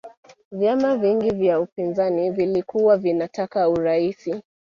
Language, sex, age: Swahili, female, 19-29